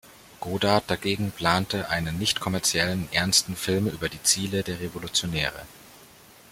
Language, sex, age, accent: German, male, 19-29, Deutschland Deutsch